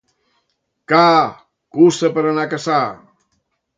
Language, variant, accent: Catalan, Central, central